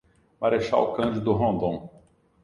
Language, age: Portuguese, 40-49